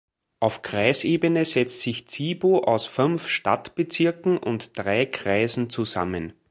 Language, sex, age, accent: German, male, 40-49, Österreichisches Deutsch